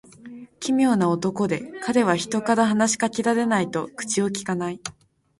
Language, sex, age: Japanese, female, 19-29